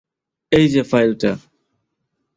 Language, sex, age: Bengali, male, 19-29